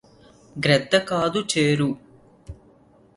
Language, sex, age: Telugu, male, 19-29